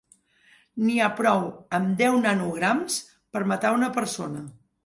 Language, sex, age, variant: Catalan, female, 50-59, Central